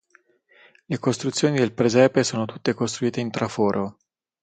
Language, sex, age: Italian, male, 30-39